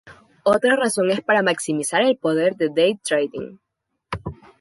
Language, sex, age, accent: Spanish, female, 19-29, Andino-Pacífico: Colombia, Perú, Ecuador, oeste de Bolivia y Venezuela andina